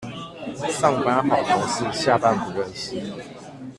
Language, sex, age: Chinese, male, 19-29